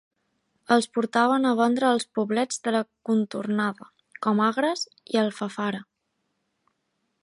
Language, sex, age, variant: Catalan, female, 19-29, Balear